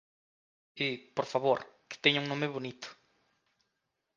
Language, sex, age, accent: Galician, male, 19-29, Atlántico (seseo e gheada)